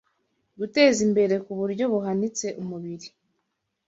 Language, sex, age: Kinyarwanda, female, 19-29